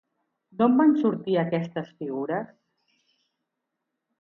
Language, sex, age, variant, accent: Catalan, female, 50-59, Central, central